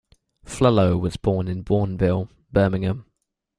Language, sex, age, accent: English, male, 19-29, England English